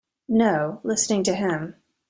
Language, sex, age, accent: English, female, 50-59, United States English